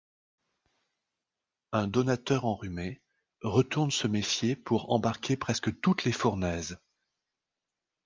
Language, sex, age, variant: French, male, 40-49, Français de métropole